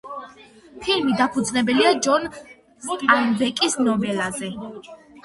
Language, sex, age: Georgian, female, under 19